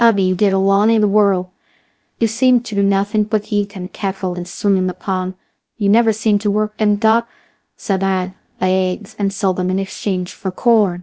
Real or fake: fake